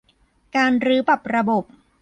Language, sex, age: Thai, female, 30-39